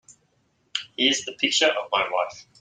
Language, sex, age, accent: English, male, 30-39, Australian English